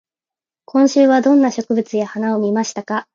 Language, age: English, 19-29